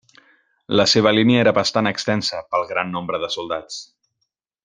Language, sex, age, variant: Catalan, male, 19-29, Central